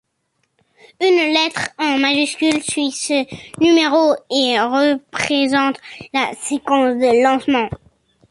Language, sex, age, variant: French, male, under 19, Français de métropole